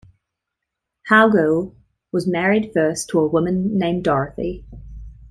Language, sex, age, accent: English, female, 19-29, New Zealand English